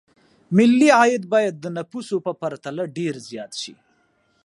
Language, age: Pashto, 30-39